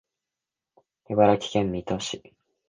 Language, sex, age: Japanese, male, 19-29